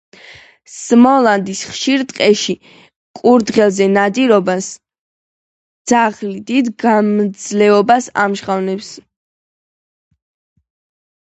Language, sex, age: Georgian, female, 19-29